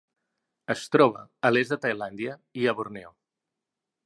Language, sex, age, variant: Catalan, male, 40-49, Central